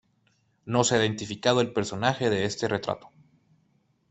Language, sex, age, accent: Spanish, male, 19-29, América central